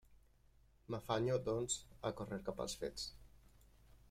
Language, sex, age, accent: Catalan, male, 30-39, valencià